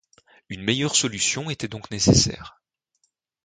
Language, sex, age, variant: French, male, 19-29, Français de métropole